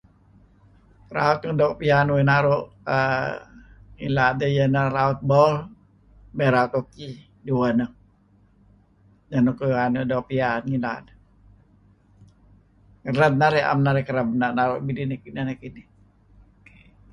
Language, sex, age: Kelabit, male, 70-79